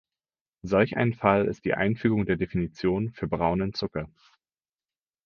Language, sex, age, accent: German, male, 19-29, Deutschland Deutsch